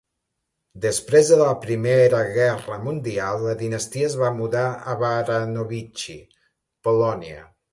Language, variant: Catalan, Nord-Occidental